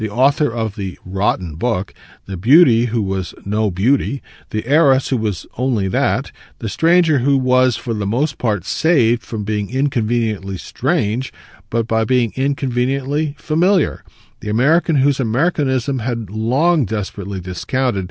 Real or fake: real